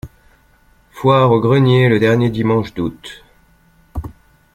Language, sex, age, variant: French, male, 30-39, Français de métropole